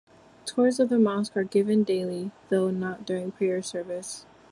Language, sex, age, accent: English, female, 19-29, United States English